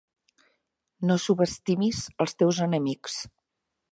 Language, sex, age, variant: Catalan, female, 50-59, Central